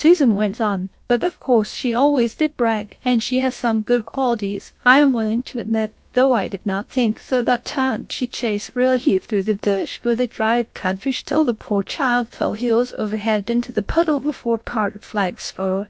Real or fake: fake